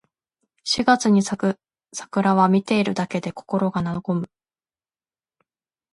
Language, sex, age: Japanese, female, 19-29